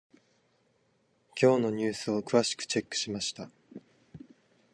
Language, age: Japanese, 19-29